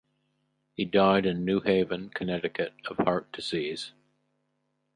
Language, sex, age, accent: English, male, 60-69, United States English